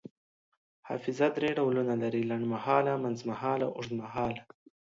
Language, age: Pashto, under 19